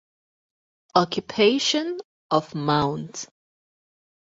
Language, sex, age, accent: English, female, 30-39, United States English